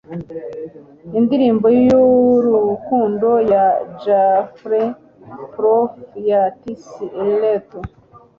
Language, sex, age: Kinyarwanda, female, 40-49